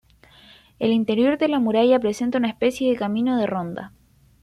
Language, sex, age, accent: Spanish, female, under 19, Chileno: Chile, Cuyo